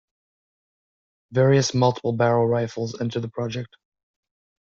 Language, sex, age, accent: English, male, 19-29, United States English